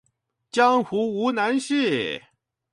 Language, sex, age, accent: Chinese, male, 19-29, 出生地：臺北市